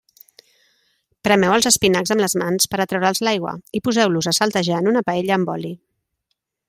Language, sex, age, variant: Catalan, female, 30-39, Central